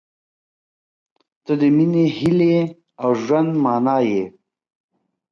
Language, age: Pashto, 30-39